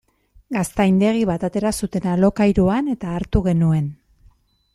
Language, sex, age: Basque, female, 50-59